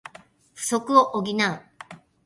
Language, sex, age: Japanese, female, 50-59